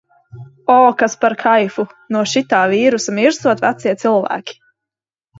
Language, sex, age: Latvian, female, 40-49